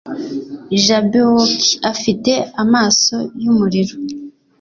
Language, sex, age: Kinyarwanda, female, 19-29